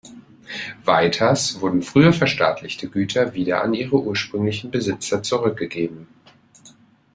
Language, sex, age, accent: German, male, 19-29, Deutschland Deutsch